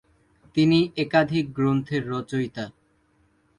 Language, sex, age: Bengali, male, under 19